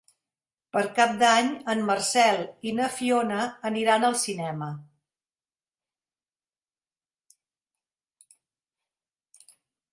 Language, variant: Catalan, Central